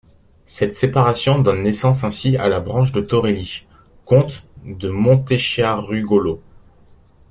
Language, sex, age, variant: French, male, 19-29, Français de métropole